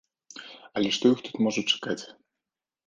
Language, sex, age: Belarusian, male, 19-29